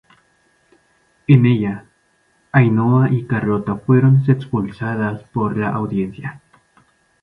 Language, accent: Spanish, México